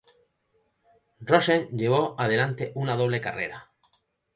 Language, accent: Spanish, España: Sur peninsular (Andalucia, Extremadura, Murcia)